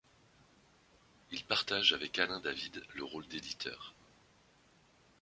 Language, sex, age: French, male, 50-59